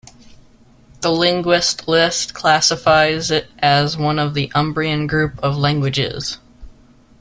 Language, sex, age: English, male, 19-29